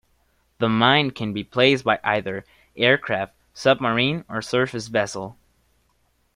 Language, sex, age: English, male, under 19